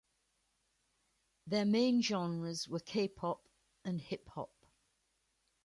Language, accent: English, England English